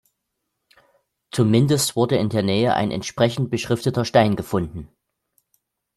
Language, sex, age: German, male, 30-39